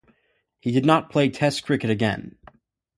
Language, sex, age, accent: English, male, 19-29, United States English